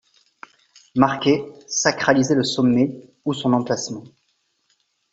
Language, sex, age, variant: French, male, 30-39, Français de métropole